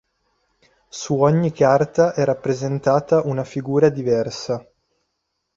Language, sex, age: Italian, male, 19-29